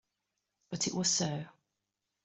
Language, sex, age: English, female, 30-39